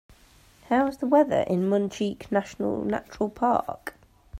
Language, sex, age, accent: English, female, 30-39, England English